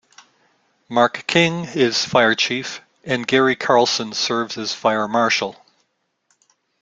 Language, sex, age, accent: English, male, 60-69, United States English